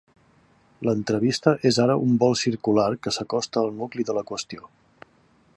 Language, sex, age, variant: Catalan, male, 40-49, Central